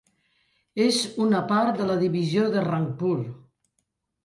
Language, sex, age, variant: Catalan, female, 60-69, Central